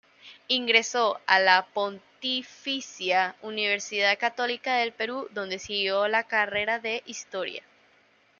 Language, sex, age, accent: Spanish, female, 19-29, Caribe: Cuba, Venezuela, Puerto Rico, República Dominicana, Panamá, Colombia caribeña, México caribeño, Costa del golfo de México